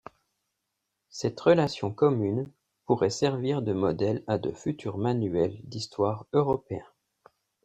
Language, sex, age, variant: French, male, 40-49, Français de métropole